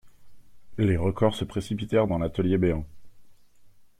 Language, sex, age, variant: French, male, 30-39, Français de métropole